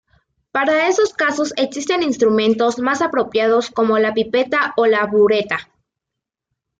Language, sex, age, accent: Spanish, female, under 19, México